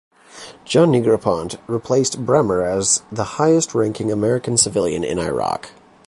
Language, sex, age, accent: English, male, 19-29, Canadian English